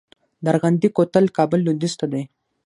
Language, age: Pashto, under 19